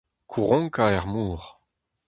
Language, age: Breton, 30-39